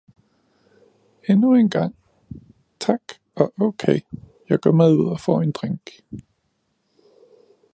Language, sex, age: Danish, male, 30-39